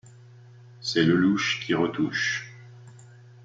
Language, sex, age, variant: French, male, 40-49, Français de métropole